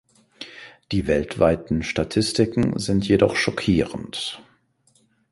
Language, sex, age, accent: German, male, 40-49, Deutschland Deutsch